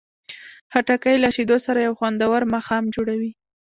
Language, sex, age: Pashto, female, 19-29